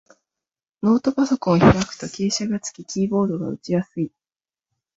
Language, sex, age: Japanese, female, 19-29